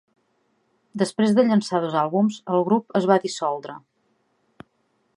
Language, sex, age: Catalan, female, 40-49